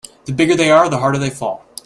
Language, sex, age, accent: English, male, 19-29, United States English